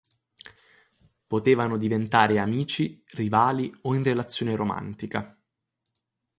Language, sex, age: Italian, male, 19-29